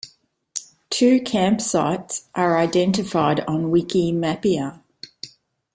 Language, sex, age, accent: English, female, 50-59, Australian English